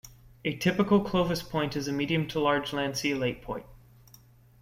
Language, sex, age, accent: English, male, 19-29, United States English